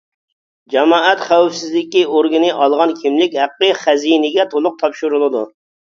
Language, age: Uyghur, 40-49